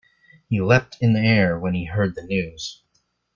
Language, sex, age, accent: English, male, 19-29, United States English